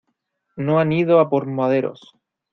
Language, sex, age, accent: Spanish, male, 19-29, Chileno: Chile, Cuyo